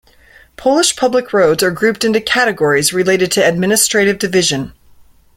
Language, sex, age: English, female, 50-59